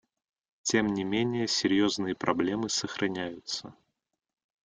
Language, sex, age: Russian, male, 30-39